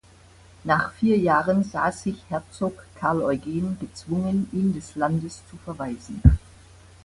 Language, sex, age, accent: German, female, 60-69, Deutschland Deutsch